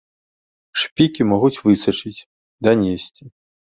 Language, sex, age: Belarusian, male, 19-29